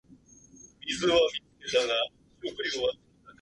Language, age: Japanese, 30-39